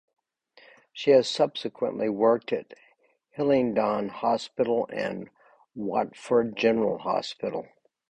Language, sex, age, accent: English, male, 70-79, United States English